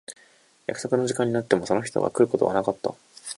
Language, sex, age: Japanese, male, under 19